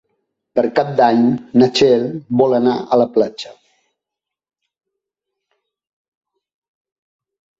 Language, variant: Catalan, Central